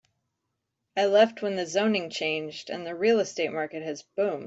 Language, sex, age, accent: English, female, 30-39, United States English